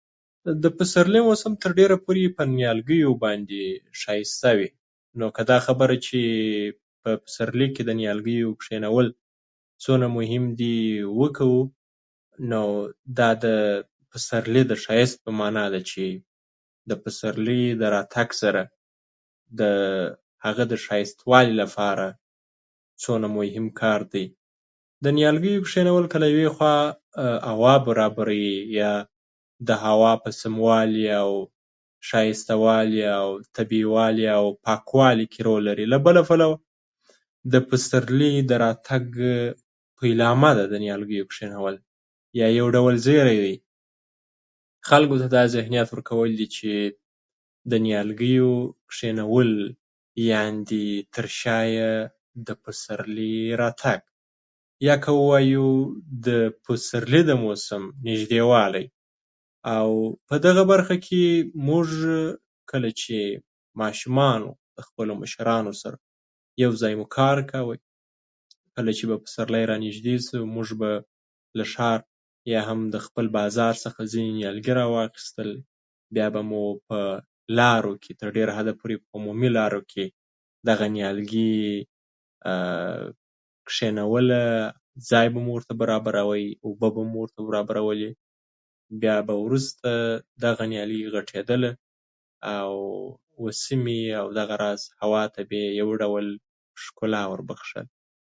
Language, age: Pashto, 19-29